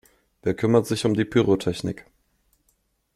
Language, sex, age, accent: German, male, 19-29, Deutschland Deutsch